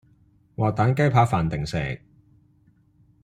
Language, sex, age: Cantonese, male, 30-39